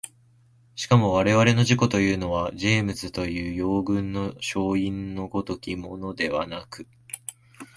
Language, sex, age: Japanese, male, 19-29